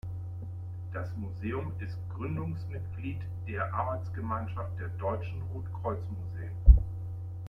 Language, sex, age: German, male, 50-59